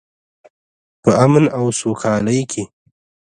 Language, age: Pashto, 19-29